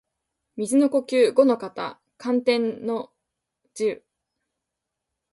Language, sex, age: Japanese, female, 19-29